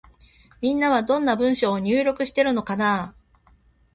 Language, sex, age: Japanese, female, 50-59